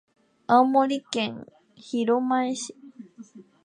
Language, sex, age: Japanese, female, 19-29